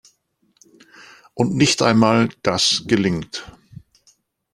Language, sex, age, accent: German, male, 60-69, Deutschland Deutsch